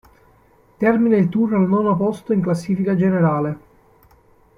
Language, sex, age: Italian, male, 19-29